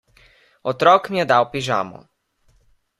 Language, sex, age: Slovenian, male, under 19